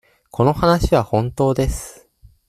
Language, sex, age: Japanese, male, 19-29